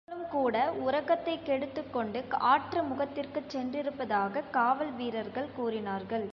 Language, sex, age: Tamil, female, under 19